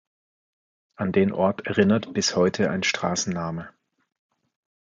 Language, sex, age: German, male, 50-59